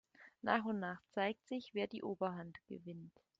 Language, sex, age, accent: German, female, 30-39, Deutschland Deutsch